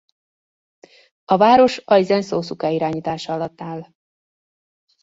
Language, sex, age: Hungarian, female, 40-49